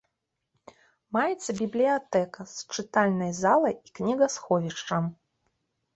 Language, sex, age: Belarusian, female, 40-49